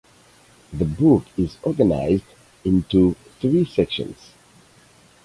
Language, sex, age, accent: English, male, 40-49, United States English